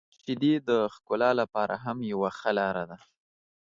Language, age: Pashto, 19-29